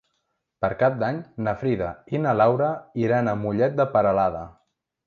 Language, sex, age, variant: Catalan, male, 19-29, Central